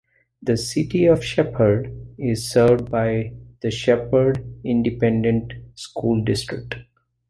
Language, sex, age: English, male, 40-49